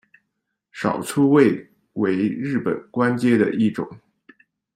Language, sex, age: Chinese, male, 40-49